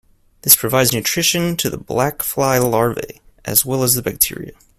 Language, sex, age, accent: English, male, 19-29, United States English